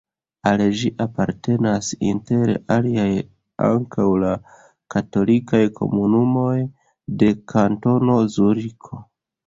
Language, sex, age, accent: Esperanto, male, 30-39, Internacia